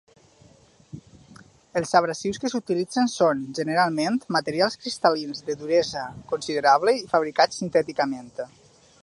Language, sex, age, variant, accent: Catalan, male, 30-39, Valencià meridional, valencià